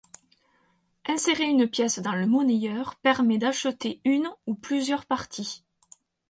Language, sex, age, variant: French, female, 30-39, Français de métropole